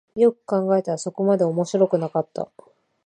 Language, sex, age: Japanese, female, 40-49